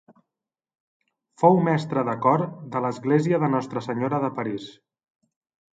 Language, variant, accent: Catalan, Central, central